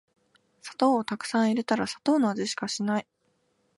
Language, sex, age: Japanese, female, 19-29